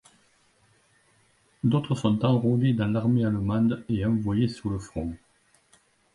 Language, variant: French, Français de métropole